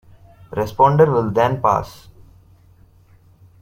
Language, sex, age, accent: English, male, 19-29, India and South Asia (India, Pakistan, Sri Lanka)